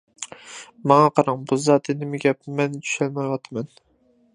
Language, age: Uyghur, 19-29